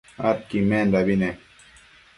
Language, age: Matsés, 19-29